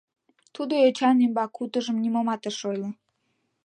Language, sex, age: Mari, female, under 19